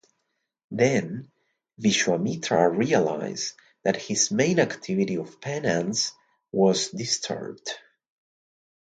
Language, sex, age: English, male, 19-29